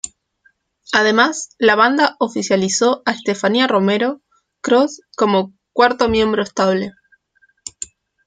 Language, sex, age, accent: Spanish, female, 19-29, Rioplatense: Argentina, Uruguay, este de Bolivia, Paraguay